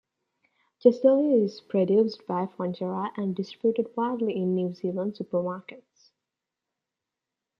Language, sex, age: English, female, 19-29